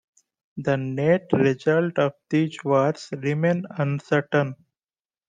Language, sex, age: English, male, 19-29